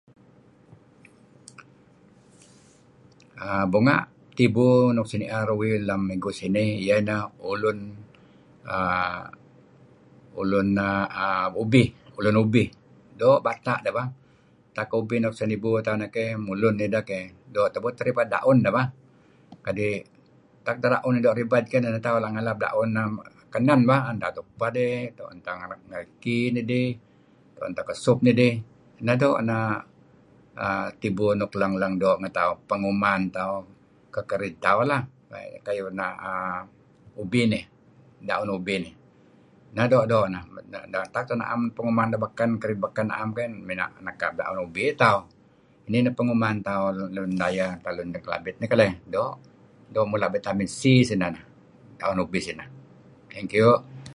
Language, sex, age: Kelabit, male, 70-79